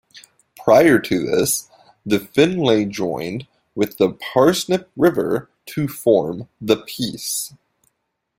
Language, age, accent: English, 19-29, United States English